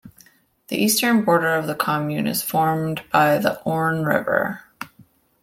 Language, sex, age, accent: English, female, 19-29, Canadian English